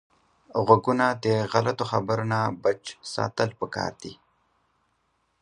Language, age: Pashto, 30-39